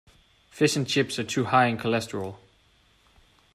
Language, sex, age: English, male, 19-29